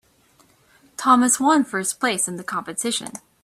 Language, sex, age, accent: English, female, 19-29, United States English